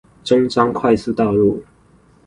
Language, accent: Chinese, 出生地：新北市